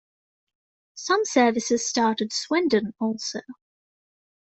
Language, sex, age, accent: English, female, 19-29, England English